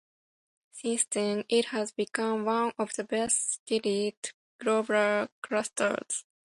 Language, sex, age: English, female, 19-29